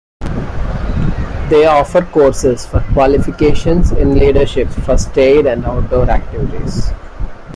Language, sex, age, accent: English, male, 40-49, India and South Asia (India, Pakistan, Sri Lanka)